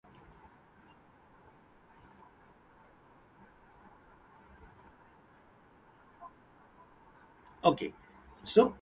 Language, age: English, 50-59